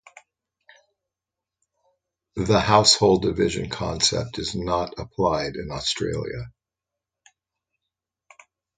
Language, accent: English, United States English